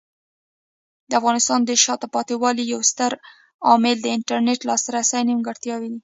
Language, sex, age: Pashto, female, 19-29